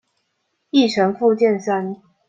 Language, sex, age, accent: Chinese, female, 19-29, 出生地：彰化縣